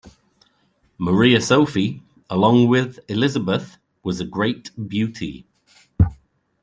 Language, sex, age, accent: English, male, 30-39, England English